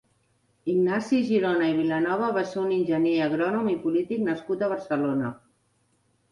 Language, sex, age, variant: Catalan, female, 60-69, Central